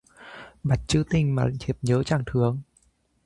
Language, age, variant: Vietnamese, 19-29, Hà Nội